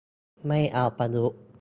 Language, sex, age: Thai, male, 19-29